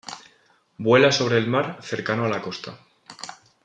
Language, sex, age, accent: Spanish, male, 19-29, España: Centro-Sur peninsular (Madrid, Toledo, Castilla-La Mancha)